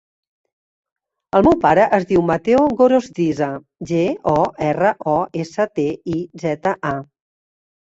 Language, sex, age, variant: Catalan, female, 50-59, Central